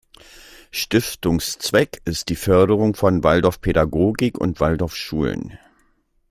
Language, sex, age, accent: German, male, 60-69, Deutschland Deutsch